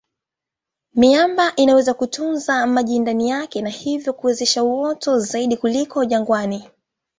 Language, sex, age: Swahili, female, 19-29